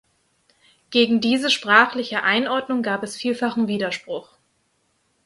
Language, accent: German, Deutschland Deutsch